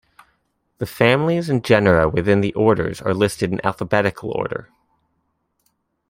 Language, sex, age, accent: English, male, 30-39, United States English